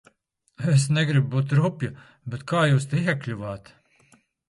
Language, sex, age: Latvian, male, 40-49